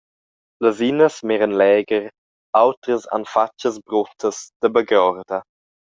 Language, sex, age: Romansh, male, under 19